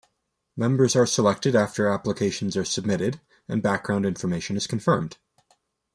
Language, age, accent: English, 19-29, United States English